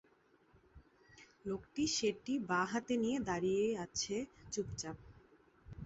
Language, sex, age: Bengali, female, 19-29